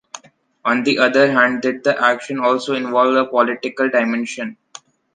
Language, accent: English, India and South Asia (India, Pakistan, Sri Lanka)